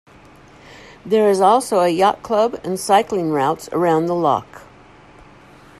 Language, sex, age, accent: English, female, 60-69, United States English